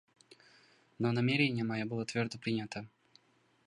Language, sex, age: Russian, male, under 19